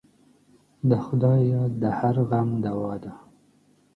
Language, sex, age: Pashto, male, 19-29